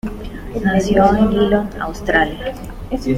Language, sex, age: Spanish, female, 19-29